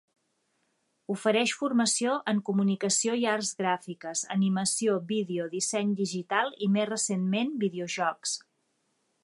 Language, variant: Catalan, Septentrional